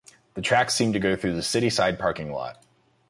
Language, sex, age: English, male, 19-29